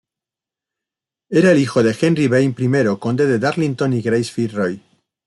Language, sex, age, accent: Spanish, male, 40-49, España: Centro-Sur peninsular (Madrid, Toledo, Castilla-La Mancha)